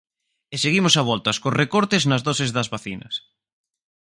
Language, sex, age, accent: Galician, male, 19-29, Oriental (común en zona oriental); Normativo (estándar)